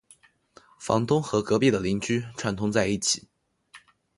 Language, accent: Chinese, 出生地：浙江省